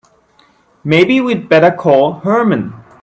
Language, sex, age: English, male, 19-29